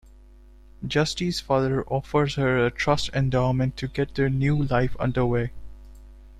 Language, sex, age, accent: English, male, 19-29, India and South Asia (India, Pakistan, Sri Lanka)